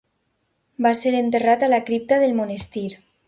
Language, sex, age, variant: Catalan, female, under 19, Alacantí